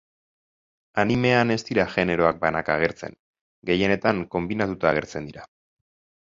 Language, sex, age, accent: Basque, male, 30-39, Mendebalekoa (Araba, Bizkaia, Gipuzkoako mendebaleko herri batzuk)